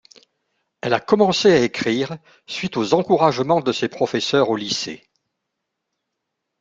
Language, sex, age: French, male, 50-59